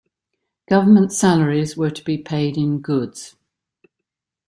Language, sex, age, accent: English, female, 60-69, Australian English